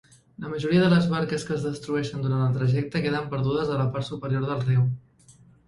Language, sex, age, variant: Catalan, female, 30-39, Central